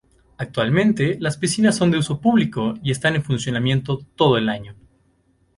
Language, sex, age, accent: Spanish, male, 19-29, México